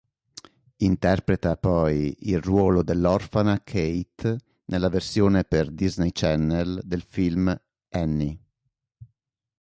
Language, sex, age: Italian, male, 30-39